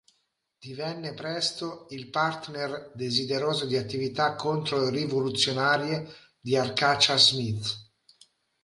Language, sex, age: Italian, male, 40-49